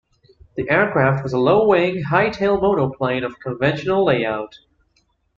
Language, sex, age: English, male, 19-29